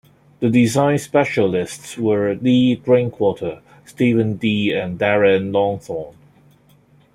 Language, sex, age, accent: English, male, 30-39, Hong Kong English